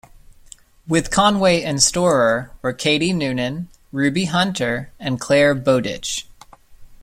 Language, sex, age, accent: English, male, 30-39, United States English